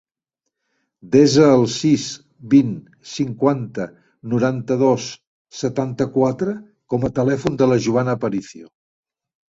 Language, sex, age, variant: Catalan, male, 70-79, Central